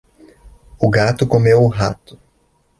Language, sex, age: Portuguese, male, 19-29